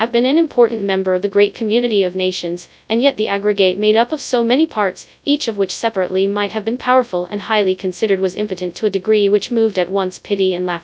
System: TTS, FastPitch